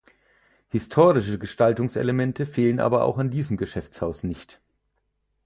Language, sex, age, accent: German, male, 30-39, Deutschland Deutsch